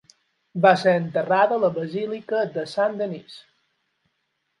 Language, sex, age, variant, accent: Catalan, male, 30-39, Balear, mallorquí